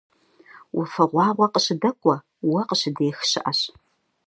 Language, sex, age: Kabardian, female, 40-49